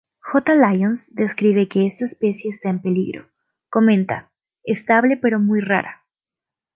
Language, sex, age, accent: Spanish, female, under 19, Andino-Pacífico: Colombia, Perú, Ecuador, oeste de Bolivia y Venezuela andina